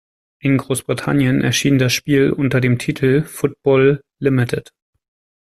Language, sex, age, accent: German, male, 19-29, Deutschland Deutsch